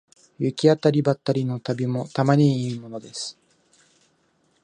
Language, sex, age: Japanese, male, 19-29